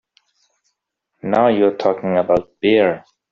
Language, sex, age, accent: English, male, 30-39, India and South Asia (India, Pakistan, Sri Lanka)